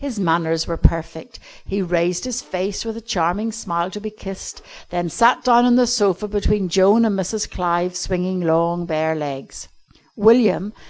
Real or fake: real